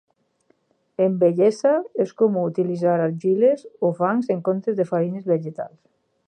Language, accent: Catalan, valencià